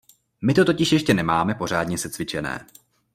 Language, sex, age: Czech, male, 19-29